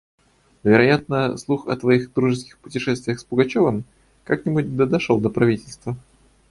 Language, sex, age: Russian, male, 19-29